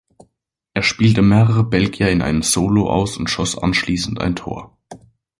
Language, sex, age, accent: German, male, 19-29, Deutschland Deutsch